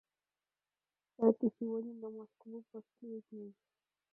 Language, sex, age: Russian, female, 19-29